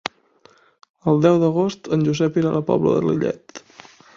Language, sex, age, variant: Catalan, male, 19-29, Central